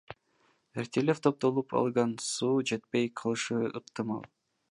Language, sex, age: Kyrgyz, male, under 19